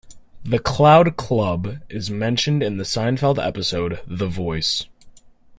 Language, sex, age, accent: English, male, under 19, United States English